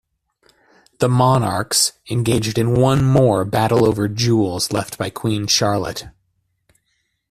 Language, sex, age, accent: English, male, 30-39, United States English